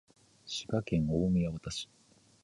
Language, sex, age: Japanese, male, 19-29